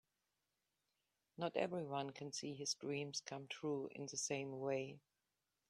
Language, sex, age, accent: English, female, 60-69, England English